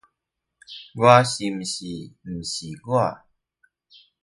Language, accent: Chinese, 出生地：高雄市